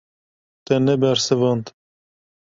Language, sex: Kurdish, male